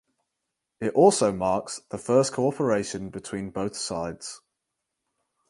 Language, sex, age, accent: English, male, 19-29, England English